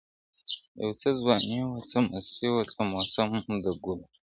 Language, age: Pashto, 19-29